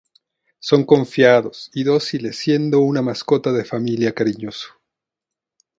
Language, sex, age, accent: Spanish, male, 40-49, México